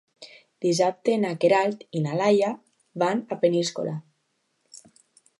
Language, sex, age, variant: Catalan, female, under 19, Alacantí